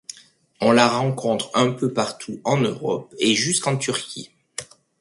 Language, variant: French, Français de métropole